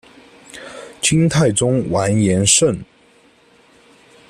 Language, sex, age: Chinese, male, 19-29